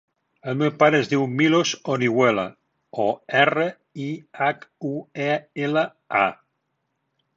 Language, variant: Catalan, Central